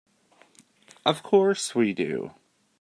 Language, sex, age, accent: English, male, 19-29, United States English